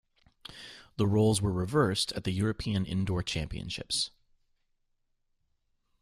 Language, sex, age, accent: English, male, 30-39, United States English